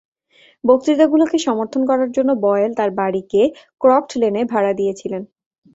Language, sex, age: Bengali, female, 19-29